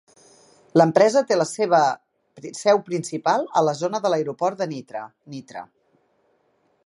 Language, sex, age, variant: Catalan, female, 50-59, Central